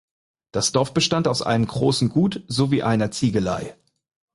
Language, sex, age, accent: German, male, 30-39, Deutschland Deutsch